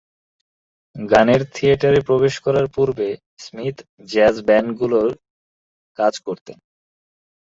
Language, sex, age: Bengali, male, 19-29